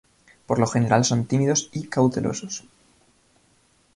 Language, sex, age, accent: Spanish, male, 19-29, España: Centro-Sur peninsular (Madrid, Toledo, Castilla-La Mancha)